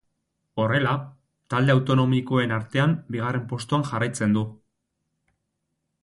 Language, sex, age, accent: Basque, male, 19-29, Erdialdekoa edo Nafarra (Gipuzkoa, Nafarroa)